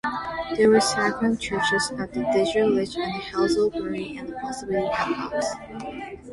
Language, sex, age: English, female, 19-29